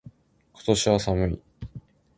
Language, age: Japanese, 19-29